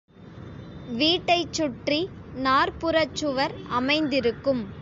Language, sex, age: Tamil, female, under 19